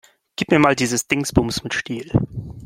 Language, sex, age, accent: German, male, 19-29, Deutschland Deutsch